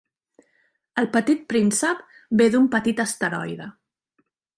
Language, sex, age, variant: Catalan, female, 30-39, Central